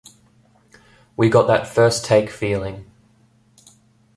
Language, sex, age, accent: English, male, 19-29, Australian English